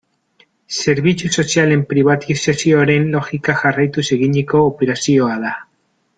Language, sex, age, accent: Basque, male, 30-39, Mendebalekoa (Araba, Bizkaia, Gipuzkoako mendebaleko herri batzuk)